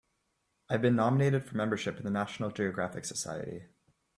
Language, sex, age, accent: English, male, 19-29, Canadian English